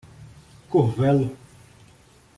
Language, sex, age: Portuguese, male, 40-49